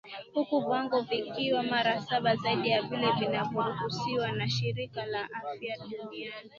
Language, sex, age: Swahili, female, 19-29